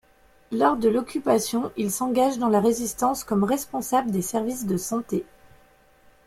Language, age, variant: French, 40-49, Français de métropole